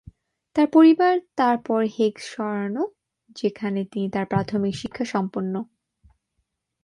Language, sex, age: Bengali, female, 19-29